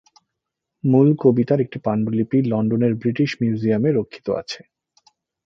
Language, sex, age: Bengali, male, 30-39